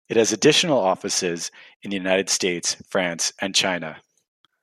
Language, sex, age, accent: English, male, 19-29, Canadian English